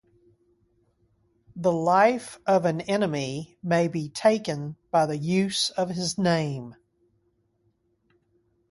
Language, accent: English, United States English; southern United States